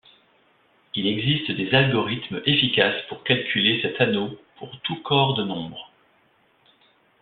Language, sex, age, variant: French, male, 30-39, Français de métropole